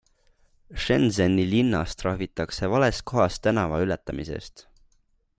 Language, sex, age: Estonian, male, 19-29